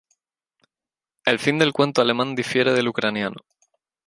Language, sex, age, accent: Spanish, male, 19-29, España: Islas Canarias